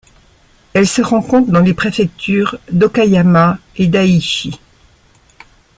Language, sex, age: French, male, 60-69